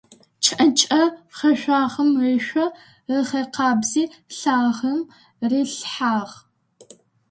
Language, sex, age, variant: Adyghe, female, under 19, Адыгабзэ (Кирил, пстэумэ зэдыряе)